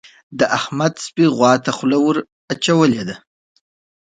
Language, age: Pashto, 19-29